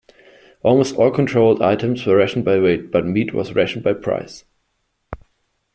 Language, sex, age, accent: English, male, 19-29, United States English